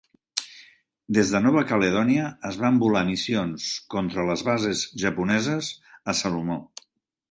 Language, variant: Catalan, Central